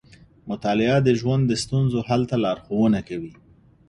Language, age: Pashto, 30-39